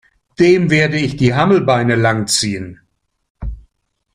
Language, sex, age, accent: German, male, 60-69, Deutschland Deutsch